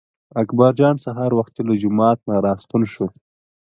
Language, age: Pashto, 19-29